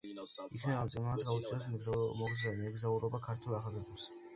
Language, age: Georgian, under 19